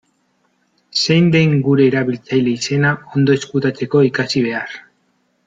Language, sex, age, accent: Basque, male, 30-39, Mendebalekoa (Araba, Bizkaia, Gipuzkoako mendebaleko herri batzuk)